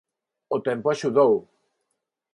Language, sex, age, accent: Galician, male, 50-59, Neofalante